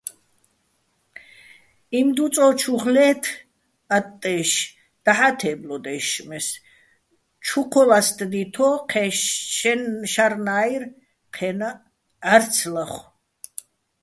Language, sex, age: Bats, female, 60-69